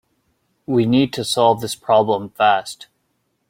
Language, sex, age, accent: English, male, 19-29, United States English